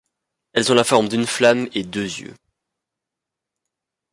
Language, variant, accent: French, Français d'Europe, Français de Belgique